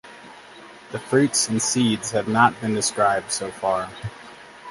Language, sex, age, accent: English, male, 30-39, United States English